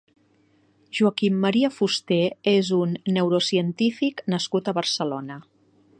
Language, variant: Catalan, Nord-Occidental